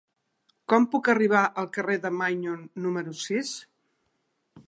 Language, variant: Catalan, Central